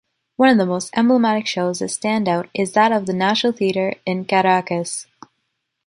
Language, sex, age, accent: English, female, 19-29, Canadian English